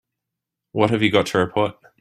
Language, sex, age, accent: English, male, 30-39, Australian English